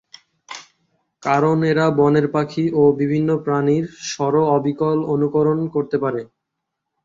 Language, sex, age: Bengali, male, 19-29